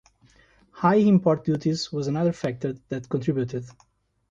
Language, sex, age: English, male, 30-39